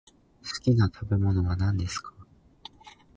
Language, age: Japanese, 19-29